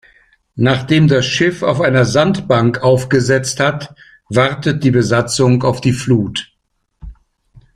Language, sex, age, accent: German, male, 60-69, Deutschland Deutsch